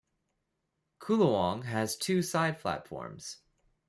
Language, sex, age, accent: English, male, 19-29, Canadian English